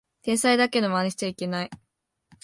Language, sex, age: Japanese, female, under 19